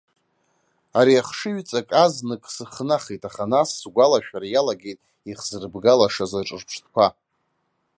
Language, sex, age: Abkhazian, male, 19-29